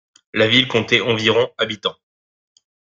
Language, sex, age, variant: French, male, 19-29, Français de métropole